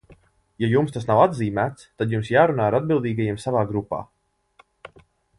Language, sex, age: Latvian, male, 19-29